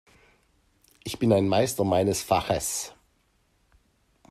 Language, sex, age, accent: German, male, 50-59, Deutschland Deutsch